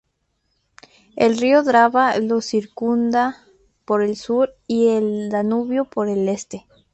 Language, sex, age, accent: Spanish, male, 19-29, México